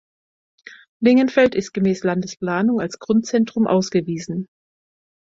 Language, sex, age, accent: German, female, 50-59, Deutschland Deutsch